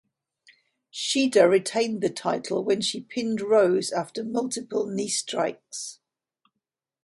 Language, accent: English, England English